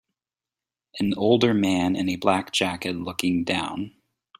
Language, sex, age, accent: English, male, 30-39, United States English